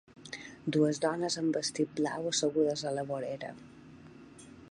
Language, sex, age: Catalan, female, 40-49